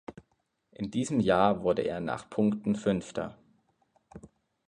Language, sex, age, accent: German, male, 19-29, Deutschland Deutsch